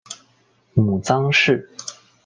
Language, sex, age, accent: Chinese, male, 19-29, 出生地：广东省